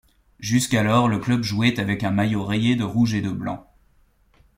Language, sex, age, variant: French, male, 19-29, Français de métropole